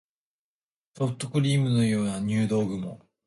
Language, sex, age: Japanese, male, 19-29